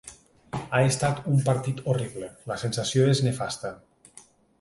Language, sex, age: Catalan, male, 40-49